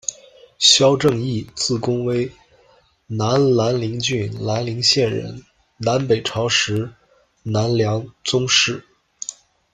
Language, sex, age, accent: Chinese, male, 19-29, 出生地：山东省